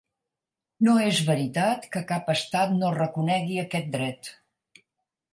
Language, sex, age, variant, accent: Catalan, female, 70-79, Central, central